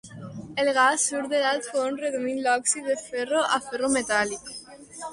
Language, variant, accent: Catalan, Nord-Occidental, aprenent (recent, des del castellà)